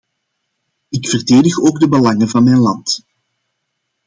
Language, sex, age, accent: Dutch, male, 40-49, Belgisch Nederlands